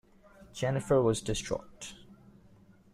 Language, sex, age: English, male, 19-29